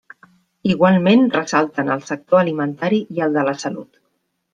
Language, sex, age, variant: Catalan, female, 40-49, Central